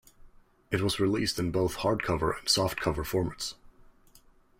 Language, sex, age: English, male, 19-29